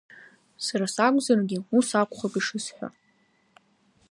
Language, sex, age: Abkhazian, female, under 19